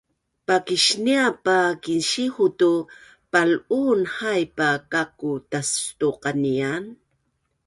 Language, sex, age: Bunun, female, 60-69